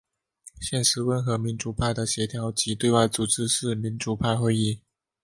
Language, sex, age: Chinese, male, 19-29